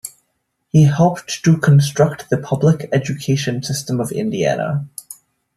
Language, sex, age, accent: English, male, under 19, United States English